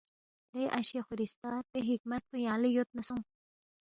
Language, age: Balti, 19-29